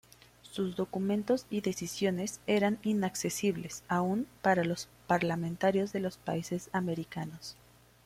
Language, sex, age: Spanish, female, 19-29